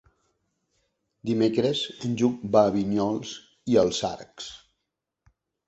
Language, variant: Catalan, Central